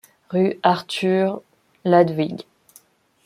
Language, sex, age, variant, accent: French, female, 30-39, Français d'Afrique subsaharienne et des îles africaines, Français de Madagascar